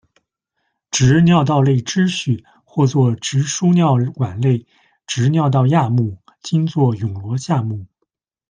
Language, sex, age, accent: Chinese, male, 30-39, 出生地：山东省